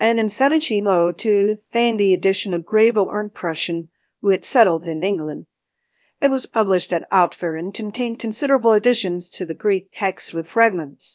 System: TTS, VITS